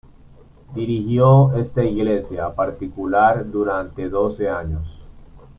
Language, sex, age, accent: Spanish, male, 19-29, Caribe: Cuba, Venezuela, Puerto Rico, República Dominicana, Panamá, Colombia caribeña, México caribeño, Costa del golfo de México